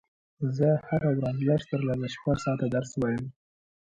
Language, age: Pashto, under 19